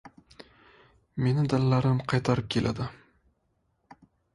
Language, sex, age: Uzbek, male, 19-29